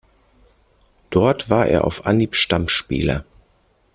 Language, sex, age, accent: German, male, 40-49, Deutschland Deutsch